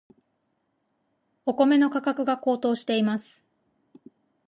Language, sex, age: Japanese, female, 40-49